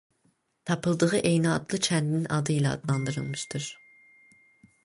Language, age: Azerbaijani, under 19